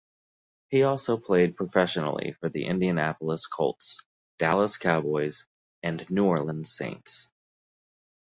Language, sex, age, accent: English, male, 30-39, United States English